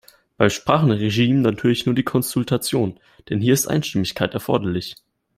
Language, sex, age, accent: German, male, 19-29, Deutschland Deutsch